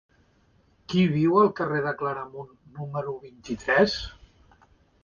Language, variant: Catalan, Central